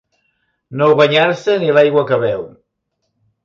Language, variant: Catalan, Central